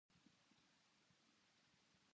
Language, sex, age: Japanese, female, under 19